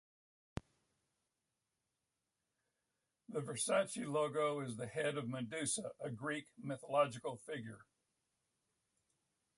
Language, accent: English, United States English